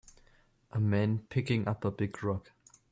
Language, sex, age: English, male, under 19